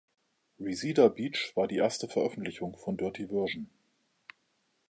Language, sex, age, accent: German, male, 50-59, Deutschland Deutsch